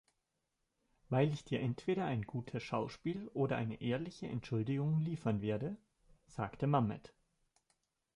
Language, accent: German, Deutschland Deutsch